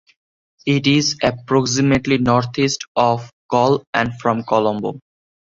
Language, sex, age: English, male, 19-29